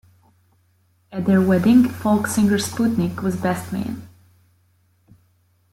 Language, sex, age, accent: English, female, 19-29, United States English